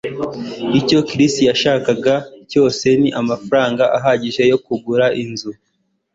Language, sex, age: Kinyarwanda, male, 19-29